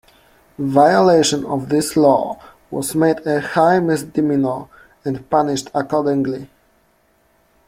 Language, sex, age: English, male, 30-39